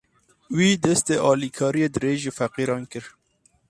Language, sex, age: Kurdish, male, 30-39